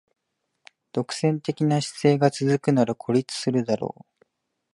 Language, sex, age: Japanese, male, 19-29